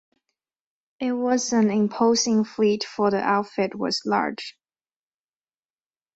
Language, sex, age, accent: English, female, 19-29, United States English